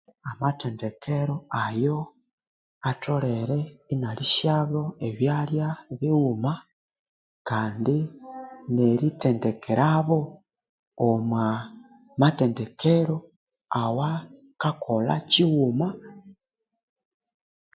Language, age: Konzo, 19-29